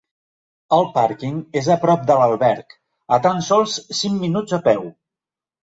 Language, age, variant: Catalan, 40-49, Central